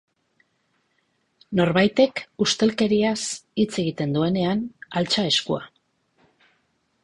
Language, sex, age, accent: Basque, female, 50-59, Mendebalekoa (Araba, Bizkaia, Gipuzkoako mendebaleko herri batzuk)